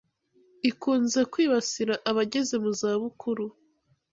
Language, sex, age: Kinyarwanda, female, 19-29